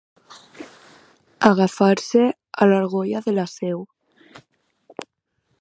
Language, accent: Catalan, valencià